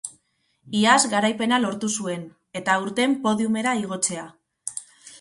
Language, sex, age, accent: Basque, female, 40-49, Mendebalekoa (Araba, Bizkaia, Gipuzkoako mendebaleko herri batzuk)